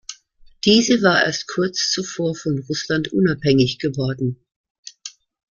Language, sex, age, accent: German, female, 60-69, Deutschland Deutsch